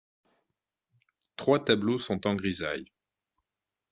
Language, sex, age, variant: French, male, 30-39, Français de métropole